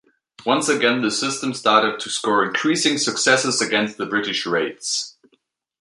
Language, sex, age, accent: English, male, 19-29, United States English